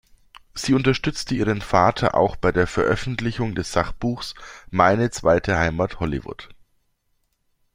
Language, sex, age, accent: German, male, 40-49, Deutschland Deutsch